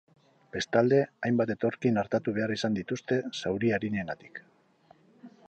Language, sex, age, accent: Basque, male, 50-59, Mendebalekoa (Araba, Bizkaia, Gipuzkoako mendebaleko herri batzuk)